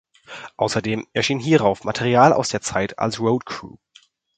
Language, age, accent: German, under 19, Deutschland Deutsch